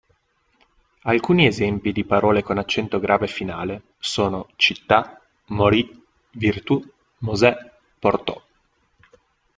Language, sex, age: Italian, male, 19-29